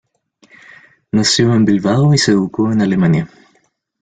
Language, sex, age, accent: Spanish, male, 19-29, Chileno: Chile, Cuyo